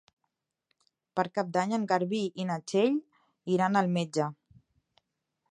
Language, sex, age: Catalan, female, 30-39